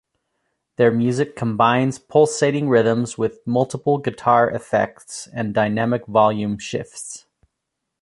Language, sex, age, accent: English, male, 30-39, United States English